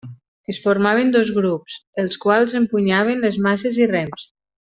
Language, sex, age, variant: Catalan, female, 30-39, Nord-Occidental